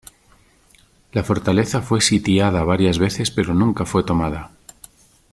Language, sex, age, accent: Spanish, male, 60-69, España: Centro-Sur peninsular (Madrid, Toledo, Castilla-La Mancha)